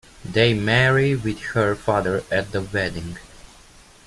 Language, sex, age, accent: English, male, 19-29, United States English